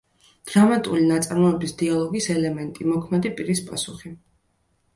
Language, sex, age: Georgian, female, 19-29